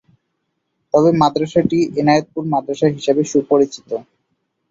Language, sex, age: Bengali, male, 19-29